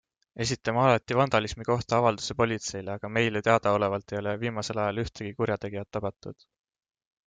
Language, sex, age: Estonian, male, 19-29